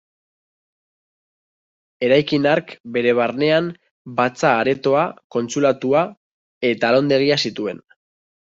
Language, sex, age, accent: Basque, male, 19-29, Mendebalekoa (Araba, Bizkaia, Gipuzkoako mendebaleko herri batzuk)